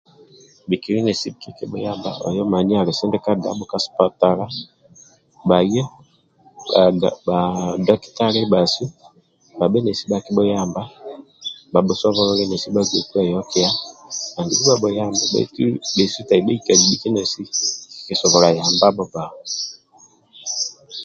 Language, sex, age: Amba (Uganda), male, 30-39